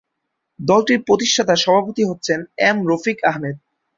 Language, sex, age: Bengali, male, 19-29